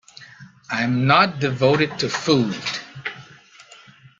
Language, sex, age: English, male, 40-49